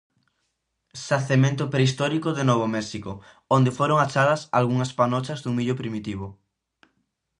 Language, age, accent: Galician, 19-29, Atlántico (seseo e gheada)